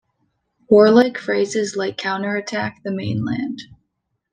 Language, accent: English, Canadian English